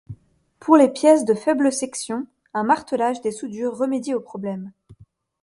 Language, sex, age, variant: French, female, 30-39, Français de métropole